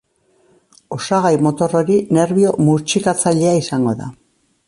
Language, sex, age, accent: Basque, female, 60-69, Mendebalekoa (Araba, Bizkaia, Gipuzkoako mendebaleko herri batzuk)